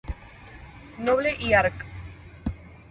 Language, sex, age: Spanish, female, 19-29